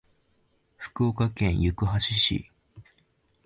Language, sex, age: Japanese, male, 19-29